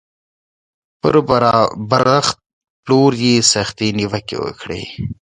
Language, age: Pashto, 19-29